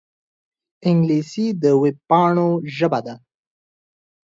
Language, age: Pashto, under 19